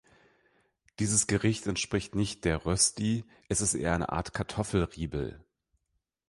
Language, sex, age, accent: German, male, 30-39, Deutschland Deutsch